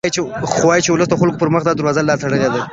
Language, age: Pashto, 19-29